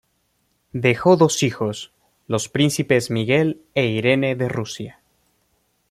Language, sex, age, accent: Spanish, male, 19-29, México